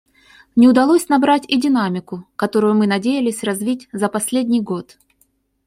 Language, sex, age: Russian, female, 40-49